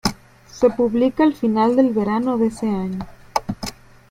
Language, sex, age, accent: Spanish, female, 19-29, México